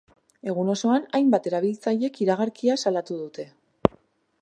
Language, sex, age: Basque, female, 19-29